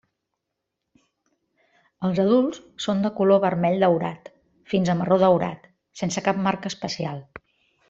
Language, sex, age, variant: Catalan, female, 50-59, Central